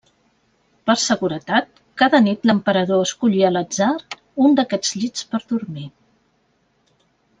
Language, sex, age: Catalan, female, 40-49